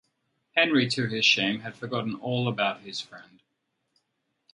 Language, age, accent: English, 30-39, Australian English